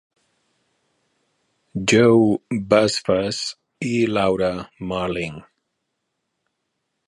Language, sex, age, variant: Catalan, male, 40-49, Central